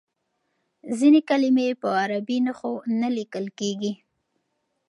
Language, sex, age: Pashto, female, 19-29